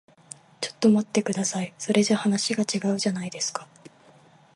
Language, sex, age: Japanese, female, under 19